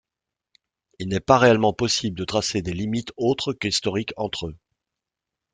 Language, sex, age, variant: French, male, 60-69, Français de métropole